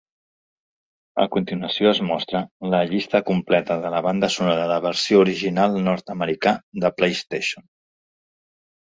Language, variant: Catalan, Central